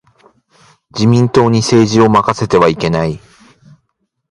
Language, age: Japanese, 30-39